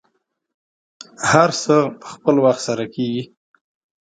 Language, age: Pashto, 40-49